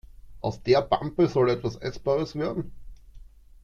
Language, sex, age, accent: German, male, 30-39, Österreichisches Deutsch